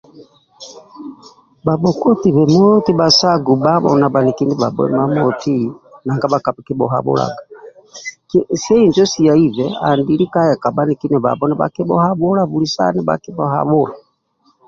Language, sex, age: Amba (Uganda), male, 60-69